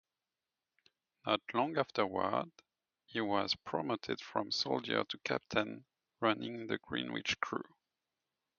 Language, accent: English, Canadian English